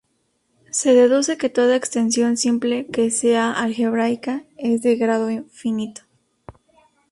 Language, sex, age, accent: Spanish, female, 19-29, México